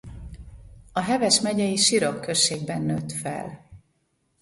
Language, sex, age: Hungarian, female, 50-59